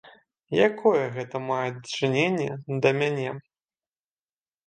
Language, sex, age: Belarusian, male, 19-29